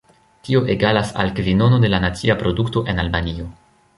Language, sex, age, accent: Esperanto, male, 19-29, Internacia